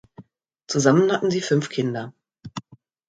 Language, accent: German, Deutschland Deutsch